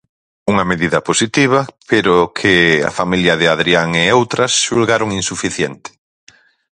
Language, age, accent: Galician, 40-49, Atlántico (seseo e gheada)